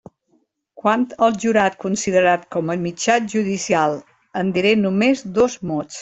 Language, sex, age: Catalan, female, 60-69